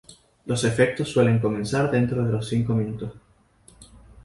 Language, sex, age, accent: Spanish, male, 19-29, España: Islas Canarias